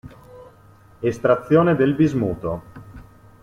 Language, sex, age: Italian, male, 30-39